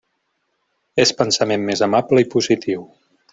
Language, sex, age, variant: Catalan, male, 40-49, Central